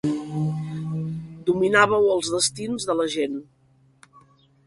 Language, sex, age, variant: Catalan, female, 50-59, Central